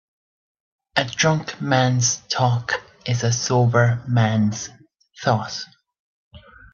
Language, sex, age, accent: English, male, under 19, Irish English